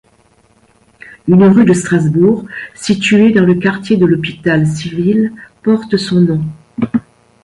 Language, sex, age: French, female, 60-69